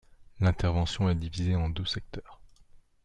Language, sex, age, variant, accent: French, male, 30-39, Français d'Europe, Français de Suisse